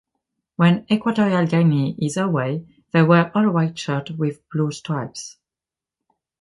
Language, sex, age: English, male, under 19